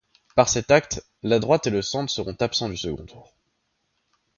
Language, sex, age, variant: French, male, 19-29, Français de métropole